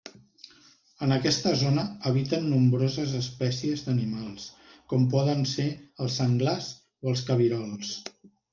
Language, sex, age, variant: Catalan, male, 50-59, Central